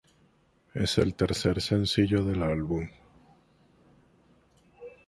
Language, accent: Spanish, Caribe: Cuba, Venezuela, Puerto Rico, República Dominicana, Panamá, Colombia caribeña, México caribeño, Costa del golfo de México